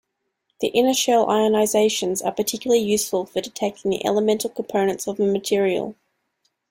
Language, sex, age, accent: English, female, 19-29, Australian English